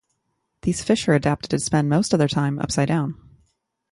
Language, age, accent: English, 30-39, United States English